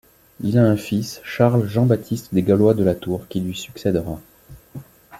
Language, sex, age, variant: French, male, 40-49, Français de métropole